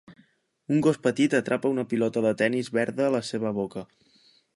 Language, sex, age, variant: Catalan, male, 19-29, Central